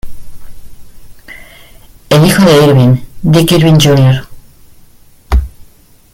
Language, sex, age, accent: Spanish, female, 50-59, España: Centro-Sur peninsular (Madrid, Toledo, Castilla-La Mancha)